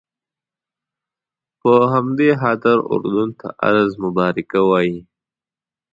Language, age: Pashto, 19-29